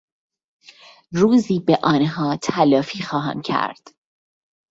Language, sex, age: Persian, female, 19-29